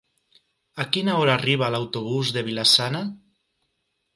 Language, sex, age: Catalan, male, 30-39